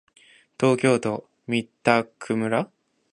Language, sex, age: Japanese, male, 19-29